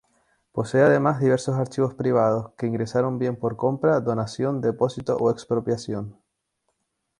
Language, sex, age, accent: Spanish, male, 19-29, España: Islas Canarias